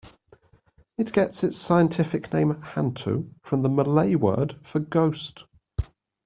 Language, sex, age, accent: English, male, 30-39, England English